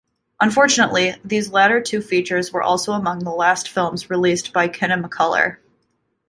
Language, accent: English, United States English